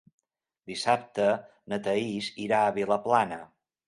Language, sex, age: Catalan, male, 50-59